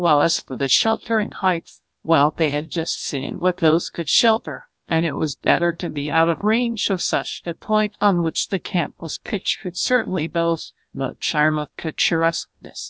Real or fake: fake